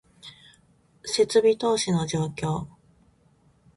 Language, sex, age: Japanese, female, 40-49